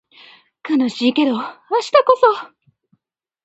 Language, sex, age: Japanese, female, 40-49